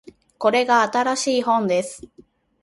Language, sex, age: Japanese, female, 19-29